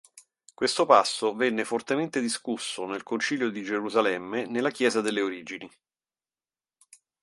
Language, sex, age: Italian, male, 50-59